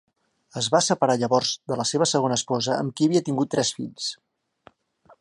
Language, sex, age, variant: Catalan, male, 50-59, Central